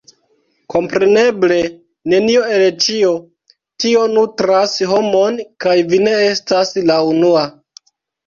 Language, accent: Esperanto, Internacia